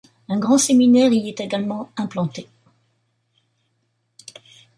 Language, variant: French, Français de métropole